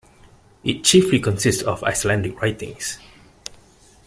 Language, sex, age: English, male, 40-49